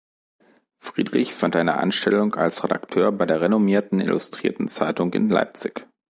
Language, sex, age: German, male, 40-49